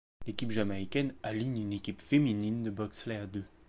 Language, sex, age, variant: French, male, 19-29, Français de métropole